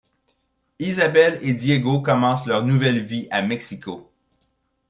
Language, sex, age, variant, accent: French, male, 40-49, Français d'Amérique du Nord, Français du Canada